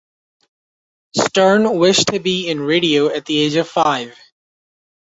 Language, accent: English, United States English